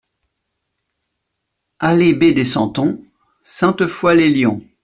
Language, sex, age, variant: French, male, 40-49, Français de métropole